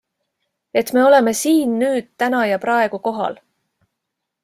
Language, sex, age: Estonian, female, 40-49